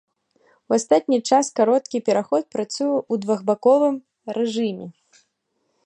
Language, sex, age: Belarusian, female, 19-29